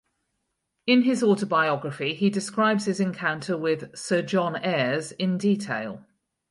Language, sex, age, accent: English, female, 50-59, Welsh English